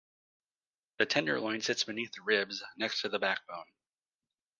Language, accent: English, United States English